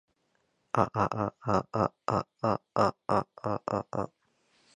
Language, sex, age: Japanese, male, 19-29